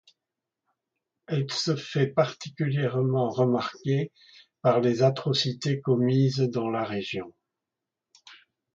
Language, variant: French, Français de métropole